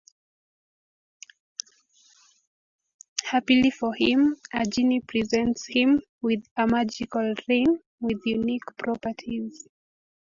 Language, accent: English, United States English